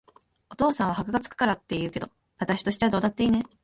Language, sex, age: Japanese, female, 19-29